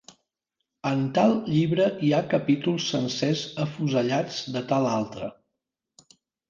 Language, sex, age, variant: Catalan, male, 40-49, Central